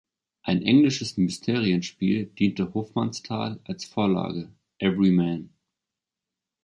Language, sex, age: German, male, 19-29